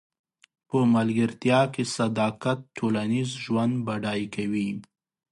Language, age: Pashto, 19-29